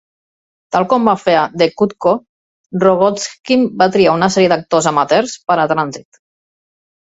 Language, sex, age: Catalan, female, 40-49